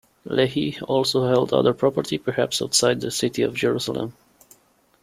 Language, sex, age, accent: English, male, 30-39, United States English